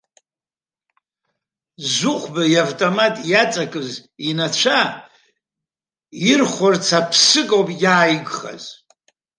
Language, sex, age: Abkhazian, male, 80-89